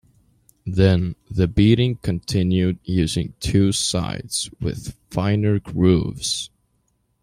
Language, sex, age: English, male, 19-29